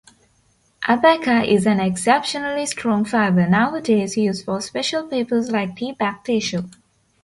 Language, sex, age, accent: English, female, 19-29, India and South Asia (India, Pakistan, Sri Lanka)